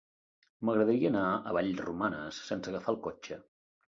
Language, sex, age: Catalan, male, 40-49